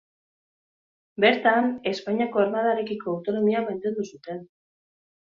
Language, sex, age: Basque, female, 30-39